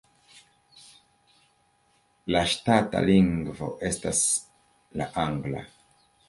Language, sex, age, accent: Esperanto, male, 30-39, Internacia